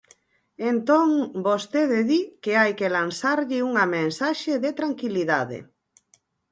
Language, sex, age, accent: Galician, female, 50-59, Atlántico (seseo e gheada)